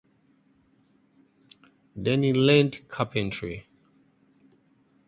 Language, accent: English, England English